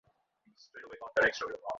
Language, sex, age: Bengali, male, 19-29